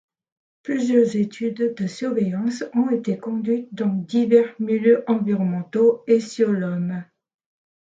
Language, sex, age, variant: French, female, 50-59, Français de métropole